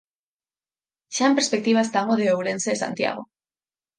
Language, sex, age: Galician, female, 19-29